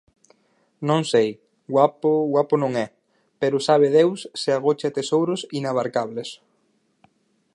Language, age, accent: Galician, 19-29, Oriental (común en zona oriental)